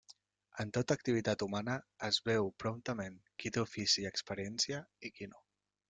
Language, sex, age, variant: Catalan, male, 30-39, Central